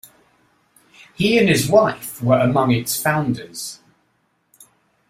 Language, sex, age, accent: English, male, 50-59, England English